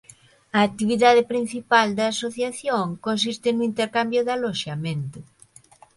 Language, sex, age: Galician, female, 50-59